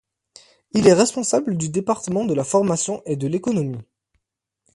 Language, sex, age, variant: French, male, 19-29, Français de métropole